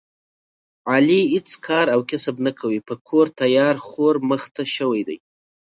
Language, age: Pashto, 30-39